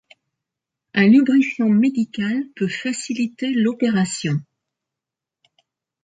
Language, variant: French, Français de métropole